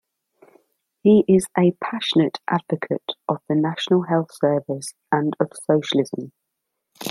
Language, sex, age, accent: English, female, 30-39, England English